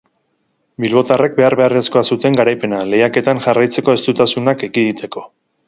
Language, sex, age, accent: Basque, male, 30-39, Erdialdekoa edo Nafarra (Gipuzkoa, Nafarroa)